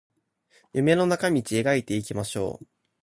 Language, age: Japanese, under 19